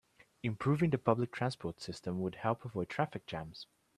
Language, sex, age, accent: English, male, 19-29, England English